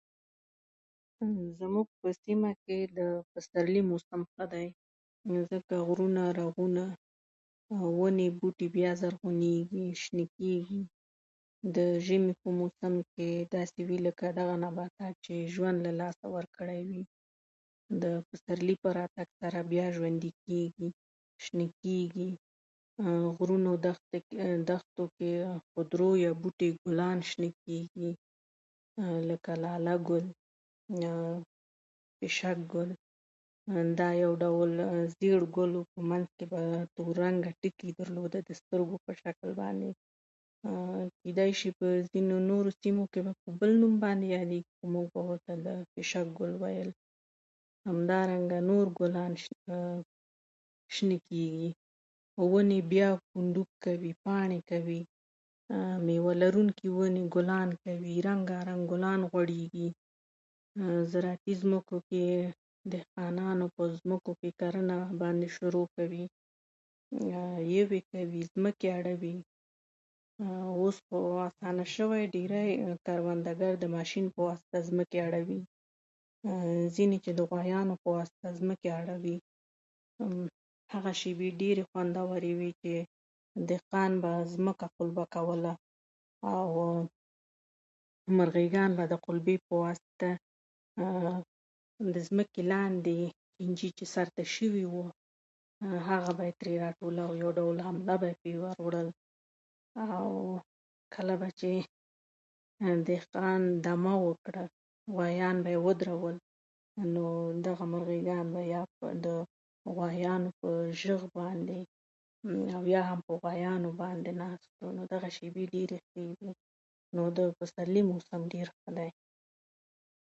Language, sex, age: Pashto, female, 30-39